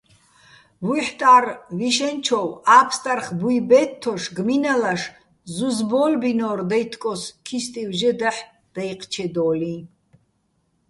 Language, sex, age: Bats, female, 60-69